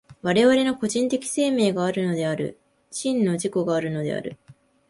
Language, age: Japanese, 19-29